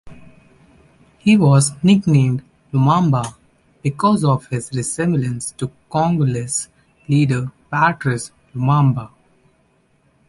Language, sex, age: English, male, 19-29